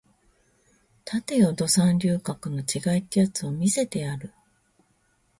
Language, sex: Japanese, female